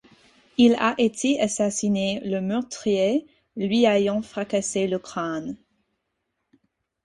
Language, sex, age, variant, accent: French, female, 19-29, Français d'Amérique du Nord, Français des États-Unis